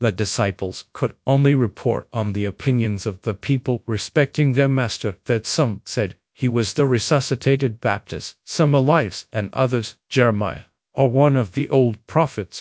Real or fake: fake